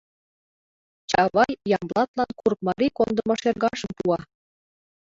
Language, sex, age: Mari, female, 19-29